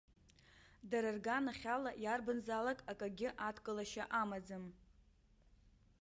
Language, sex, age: Abkhazian, female, 19-29